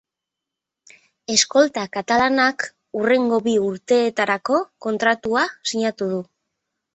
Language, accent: Basque, Nafar-lapurtarra edo Zuberotarra (Lapurdi, Nafarroa Beherea, Zuberoa)